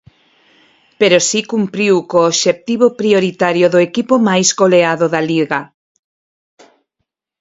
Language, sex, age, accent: Galician, female, 50-59, Normativo (estándar)